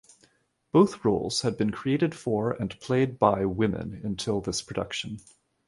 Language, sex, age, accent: English, male, 30-39, Canadian English